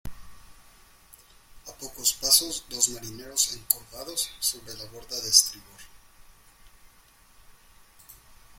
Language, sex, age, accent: Spanish, male, 19-29, México